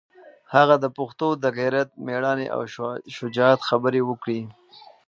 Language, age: Pashto, 30-39